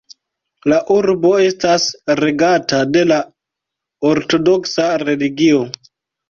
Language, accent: Esperanto, Internacia